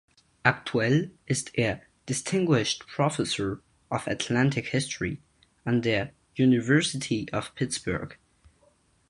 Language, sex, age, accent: German, male, under 19, Deutschland Deutsch